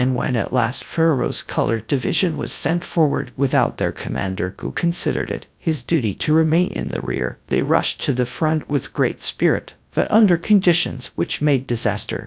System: TTS, GradTTS